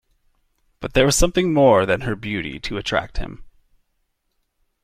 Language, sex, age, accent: English, male, 19-29, Canadian English